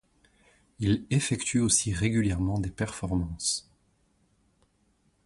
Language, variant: French, Français de métropole